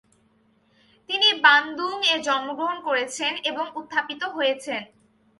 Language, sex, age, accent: Bengali, female, 19-29, Bangla